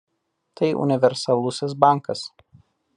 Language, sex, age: Lithuanian, male, 30-39